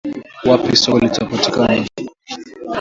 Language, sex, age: Swahili, male, under 19